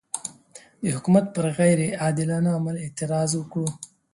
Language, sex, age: Pashto, male, 19-29